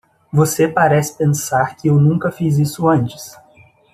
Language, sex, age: Portuguese, male, 30-39